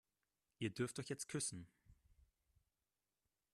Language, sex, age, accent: German, male, 19-29, Deutschland Deutsch